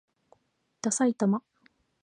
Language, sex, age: Japanese, female, 19-29